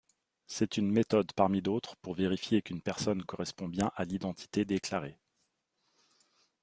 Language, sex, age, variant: French, male, 40-49, Français de métropole